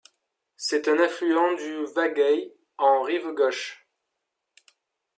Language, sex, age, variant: French, male, 30-39, Français de métropole